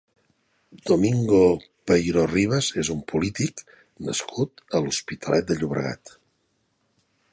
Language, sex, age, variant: Catalan, male, 50-59, Central